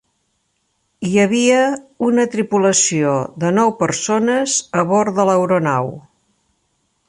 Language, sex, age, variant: Catalan, female, 50-59, Central